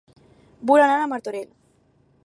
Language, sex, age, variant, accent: Catalan, female, under 19, Alacantí, valencià